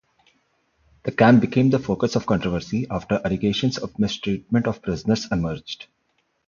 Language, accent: English, India and South Asia (India, Pakistan, Sri Lanka)